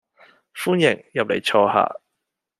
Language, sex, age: Cantonese, male, 19-29